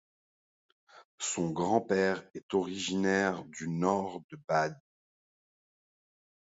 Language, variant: French, Français de métropole